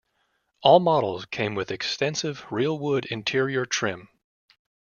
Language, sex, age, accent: English, male, 30-39, United States English